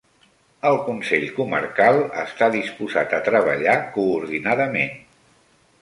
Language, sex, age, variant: Catalan, male, 60-69, Central